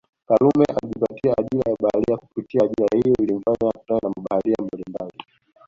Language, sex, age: Swahili, male, 19-29